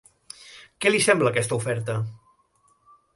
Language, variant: Catalan, Central